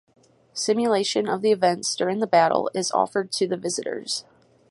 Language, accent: English, United States English